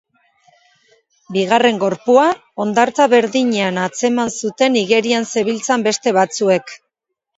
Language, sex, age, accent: Basque, female, 40-49, Erdialdekoa edo Nafarra (Gipuzkoa, Nafarroa)